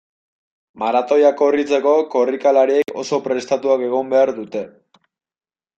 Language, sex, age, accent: Basque, male, 19-29, Mendebalekoa (Araba, Bizkaia, Gipuzkoako mendebaleko herri batzuk)